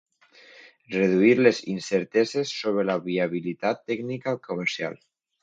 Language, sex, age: Catalan, male, 30-39